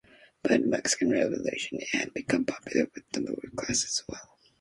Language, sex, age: English, female, under 19